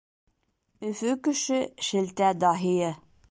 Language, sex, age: Bashkir, female, 50-59